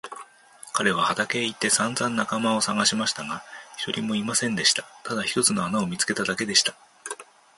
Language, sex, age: Japanese, male, 50-59